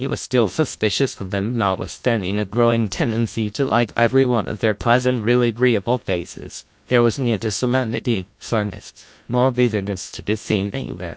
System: TTS, GlowTTS